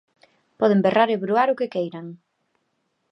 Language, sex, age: Galician, female, 30-39